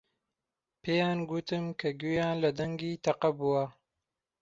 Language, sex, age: Central Kurdish, male, 19-29